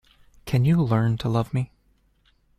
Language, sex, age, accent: English, male, 19-29, Canadian English